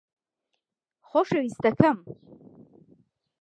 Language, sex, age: Central Kurdish, female, 30-39